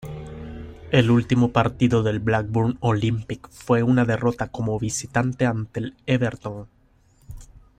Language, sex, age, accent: Spanish, male, 19-29, América central